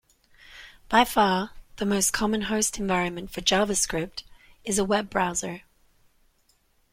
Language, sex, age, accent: English, female, 40-49, Australian English